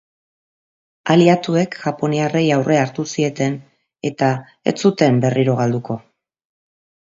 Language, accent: Basque, Mendebalekoa (Araba, Bizkaia, Gipuzkoako mendebaleko herri batzuk)